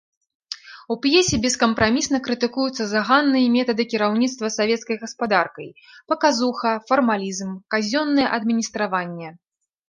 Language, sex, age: Belarusian, female, 30-39